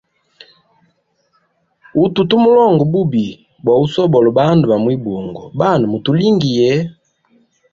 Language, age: Hemba, 19-29